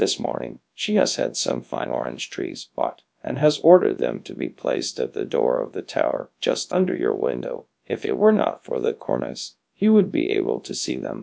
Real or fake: fake